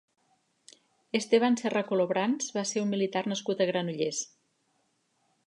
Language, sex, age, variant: Catalan, female, 50-59, Central